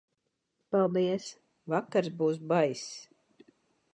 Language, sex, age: Latvian, female, 40-49